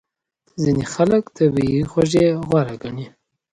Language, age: Pashto, 30-39